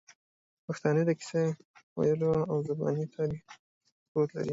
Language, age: Pashto, 19-29